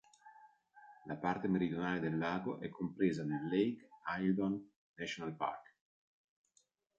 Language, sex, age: Italian, male, 40-49